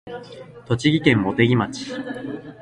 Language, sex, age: Japanese, male, 19-29